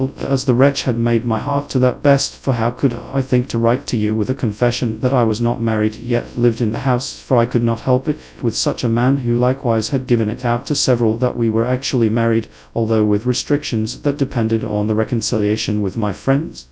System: TTS, FastPitch